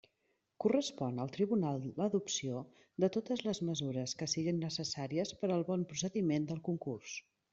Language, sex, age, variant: Catalan, female, 40-49, Central